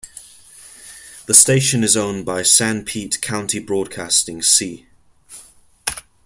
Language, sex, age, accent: English, male, under 19, England English